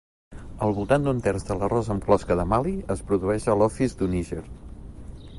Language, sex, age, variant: Catalan, male, 40-49, Central